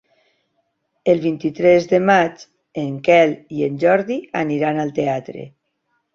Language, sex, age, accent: Catalan, female, 50-59, valencià